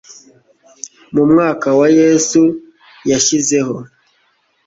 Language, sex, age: Kinyarwanda, male, 40-49